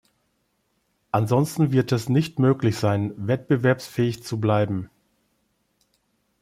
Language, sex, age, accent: German, male, 50-59, Deutschland Deutsch